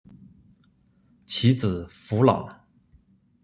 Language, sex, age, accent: Chinese, male, 19-29, 出生地：北京市